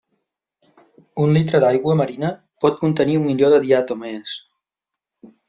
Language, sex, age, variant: Catalan, male, 40-49, Septentrional